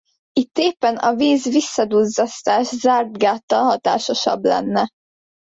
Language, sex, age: Hungarian, female, under 19